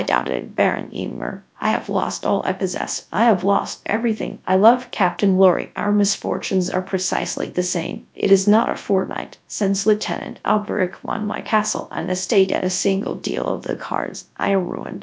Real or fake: fake